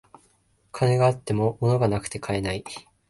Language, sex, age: Japanese, male, 19-29